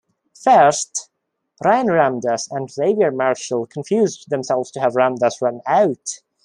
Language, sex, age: English, male, 19-29